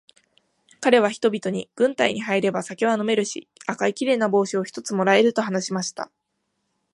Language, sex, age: Japanese, female, 19-29